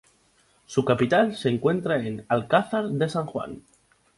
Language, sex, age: Spanish, male, 19-29